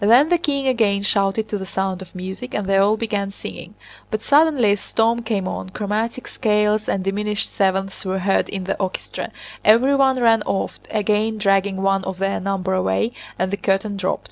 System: none